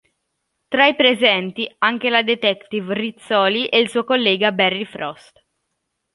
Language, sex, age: Italian, female, under 19